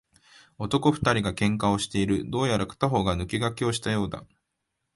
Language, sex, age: Japanese, male, 19-29